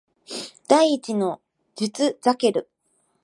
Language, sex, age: Japanese, female, 19-29